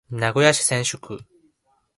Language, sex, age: Japanese, male, 19-29